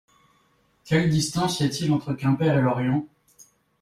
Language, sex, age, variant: French, male, 19-29, Français de métropole